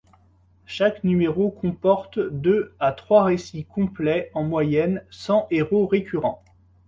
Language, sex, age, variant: French, male, 30-39, Français de métropole